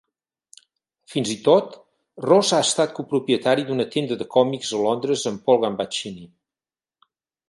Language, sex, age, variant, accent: Catalan, male, 50-59, Central, Girona